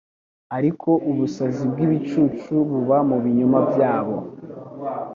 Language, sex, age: Kinyarwanda, male, under 19